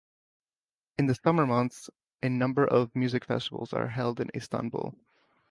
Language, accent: English, United States English